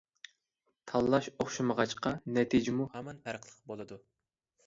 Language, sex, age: Uyghur, male, 30-39